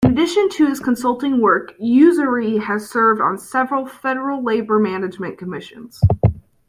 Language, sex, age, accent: English, female, under 19, United States English